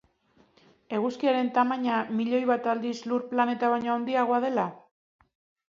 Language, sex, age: Basque, female, 40-49